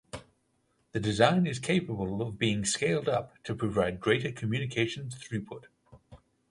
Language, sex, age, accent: English, male, 40-49, Australian English